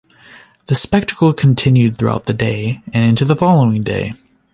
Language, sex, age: English, male, 19-29